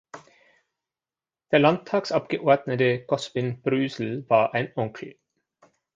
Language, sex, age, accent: German, male, 50-59, Deutschland Deutsch